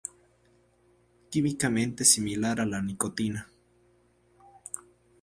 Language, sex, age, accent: Spanish, male, 19-29, México